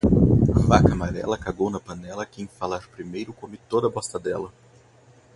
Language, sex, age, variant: Portuguese, male, 30-39, Portuguese (Brasil)